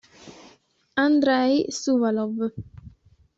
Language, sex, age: Italian, female, 19-29